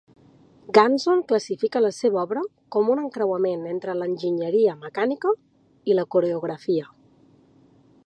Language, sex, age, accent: Catalan, female, 30-39, central; nord-occidental